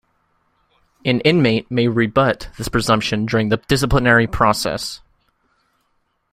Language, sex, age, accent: English, male, under 19, Canadian English